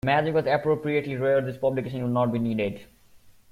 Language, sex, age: English, male, 19-29